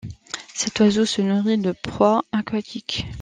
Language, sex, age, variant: French, female, 30-39, Français de métropole